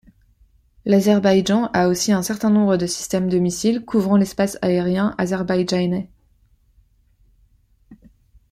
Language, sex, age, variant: French, female, 30-39, Français de métropole